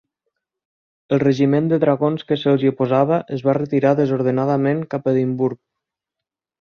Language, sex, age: Catalan, male, 19-29